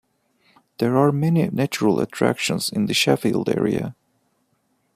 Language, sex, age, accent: English, male, 19-29, United States English